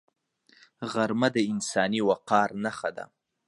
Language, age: Pashto, under 19